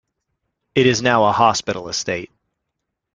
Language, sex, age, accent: English, male, 30-39, United States English